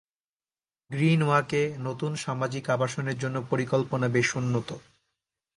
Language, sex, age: Bengali, male, 19-29